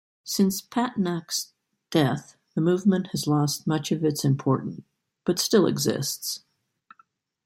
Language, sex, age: English, female, 60-69